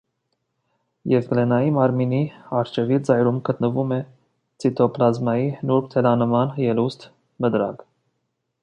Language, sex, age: Armenian, male, 19-29